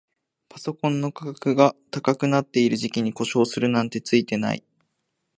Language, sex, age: Japanese, male, 19-29